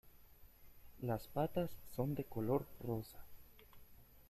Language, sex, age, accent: Spanish, male, 19-29, América central